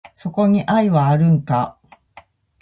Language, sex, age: Japanese, female, 40-49